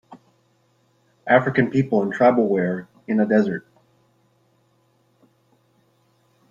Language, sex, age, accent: English, male, 40-49, United States English